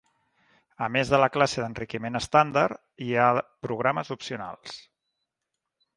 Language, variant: Catalan, Central